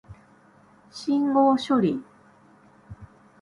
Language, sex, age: Japanese, female, 40-49